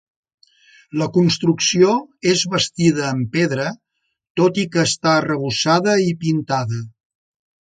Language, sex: Catalan, male